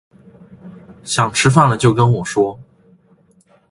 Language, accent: Chinese, 出生地：北京市